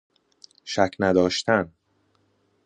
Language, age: Persian, 30-39